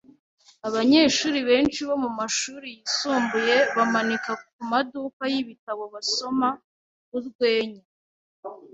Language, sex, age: Kinyarwanda, female, 19-29